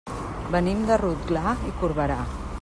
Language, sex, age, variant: Catalan, female, 50-59, Central